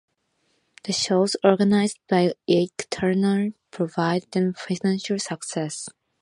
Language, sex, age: English, female, 19-29